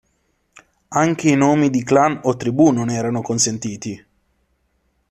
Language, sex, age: Italian, male, 19-29